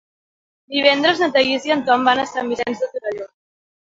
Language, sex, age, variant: Catalan, female, 19-29, Central